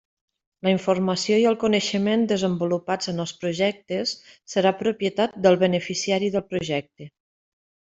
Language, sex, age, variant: Catalan, female, 40-49, Nord-Occidental